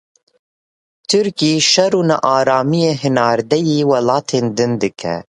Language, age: Kurdish, 19-29